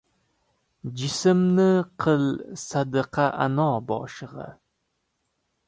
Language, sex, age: Uzbek, male, 19-29